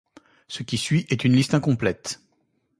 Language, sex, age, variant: French, male, 40-49, Français de métropole